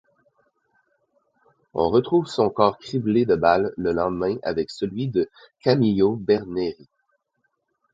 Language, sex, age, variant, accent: French, male, 30-39, Français d'Amérique du Nord, Français du Canada